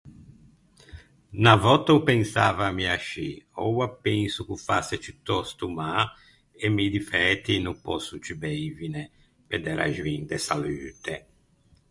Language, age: Ligurian, 70-79